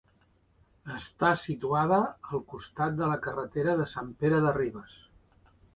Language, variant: Catalan, Central